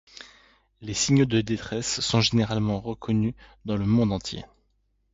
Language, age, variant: French, 40-49, Français de métropole